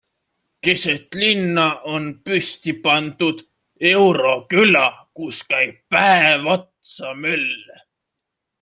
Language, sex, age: Estonian, male, 19-29